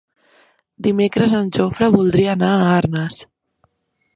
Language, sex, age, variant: Catalan, female, 19-29, Central